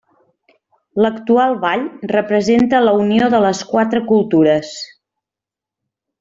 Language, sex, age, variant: Catalan, female, 40-49, Central